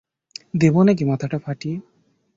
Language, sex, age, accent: Bengali, male, 19-29, শুদ্ধ